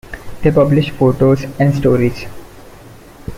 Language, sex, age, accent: English, male, 19-29, India and South Asia (India, Pakistan, Sri Lanka)